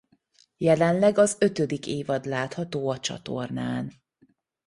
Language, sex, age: Hungarian, female, 30-39